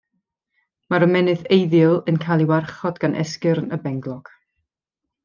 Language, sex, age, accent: Welsh, female, 30-39, Y Deyrnas Unedig Cymraeg